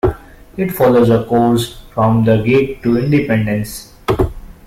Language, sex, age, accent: English, male, 19-29, India and South Asia (India, Pakistan, Sri Lanka)